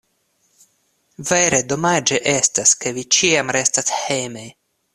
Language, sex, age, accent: Esperanto, male, 19-29, Internacia